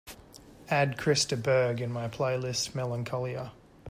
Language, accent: English, Australian English